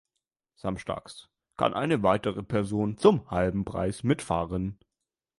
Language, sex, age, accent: German, male, under 19, Deutschland Deutsch